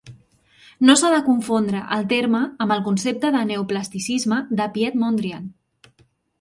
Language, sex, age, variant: Catalan, female, 30-39, Central